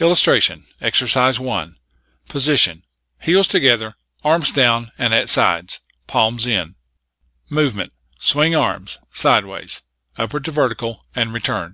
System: none